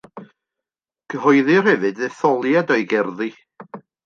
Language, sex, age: Welsh, male, 60-69